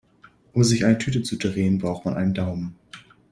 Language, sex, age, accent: German, male, under 19, Deutschland Deutsch